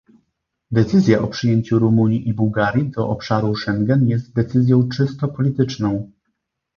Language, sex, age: Polish, male, 30-39